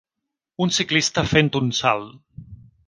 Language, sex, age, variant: Catalan, male, 40-49, Central